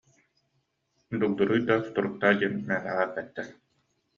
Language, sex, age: Yakut, male, 30-39